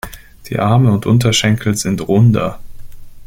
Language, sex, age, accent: German, male, 30-39, Deutschland Deutsch